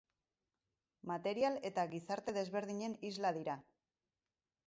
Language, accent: Basque, Erdialdekoa edo Nafarra (Gipuzkoa, Nafarroa)